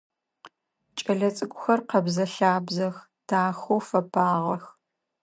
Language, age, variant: Adyghe, 40-49, Адыгабзэ (Кирил, пстэумэ зэдыряе)